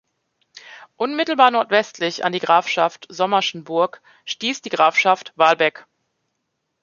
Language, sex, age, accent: German, female, 30-39, Deutschland Deutsch